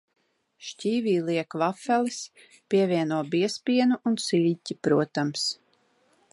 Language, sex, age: Latvian, female, 40-49